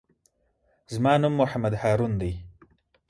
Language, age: Pashto, 19-29